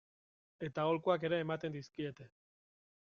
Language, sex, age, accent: Basque, male, 30-39, Erdialdekoa edo Nafarra (Gipuzkoa, Nafarroa)